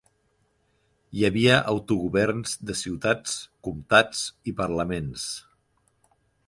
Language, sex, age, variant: Catalan, male, 30-39, Central